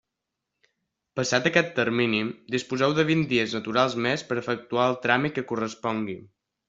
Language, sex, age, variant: Catalan, male, under 19, Balear